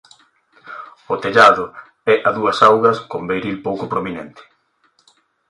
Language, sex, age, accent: Galician, male, 30-39, Normativo (estándar)